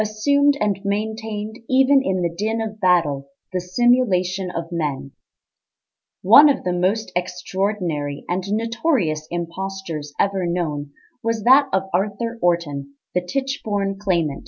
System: none